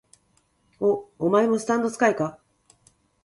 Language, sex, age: Japanese, female, 40-49